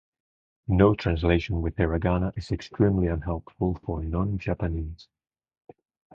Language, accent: English, England English